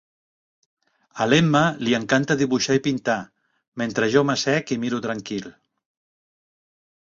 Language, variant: Catalan, Central